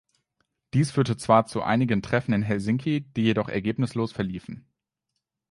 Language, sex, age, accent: German, male, 19-29, Deutschland Deutsch